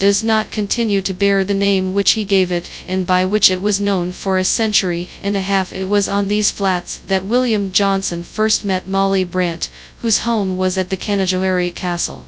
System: TTS, FastPitch